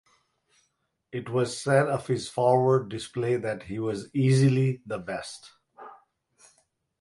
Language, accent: English, India and South Asia (India, Pakistan, Sri Lanka)